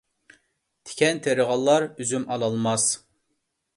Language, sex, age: Uyghur, male, 30-39